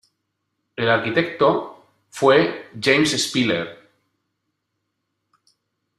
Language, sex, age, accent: Spanish, male, 50-59, España: Norte peninsular (Asturias, Castilla y León, Cantabria, País Vasco, Navarra, Aragón, La Rioja, Guadalajara, Cuenca)